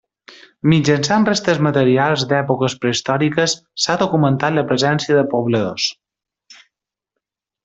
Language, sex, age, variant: Catalan, male, 30-39, Balear